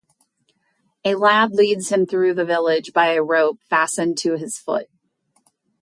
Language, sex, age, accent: English, female, 50-59, United States English